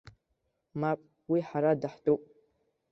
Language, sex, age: Abkhazian, male, under 19